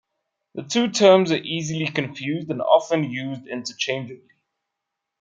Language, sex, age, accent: English, male, 30-39, Southern African (South Africa, Zimbabwe, Namibia)